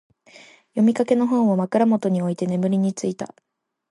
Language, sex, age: Japanese, female, 19-29